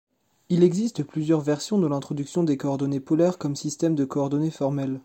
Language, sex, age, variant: French, male, under 19, Français de métropole